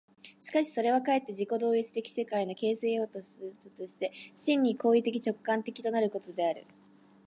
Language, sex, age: Japanese, female, 19-29